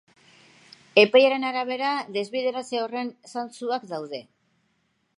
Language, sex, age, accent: Basque, female, 50-59, Mendebalekoa (Araba, Bizkaia, Gipuzkoako mendebaleko herri batzuk)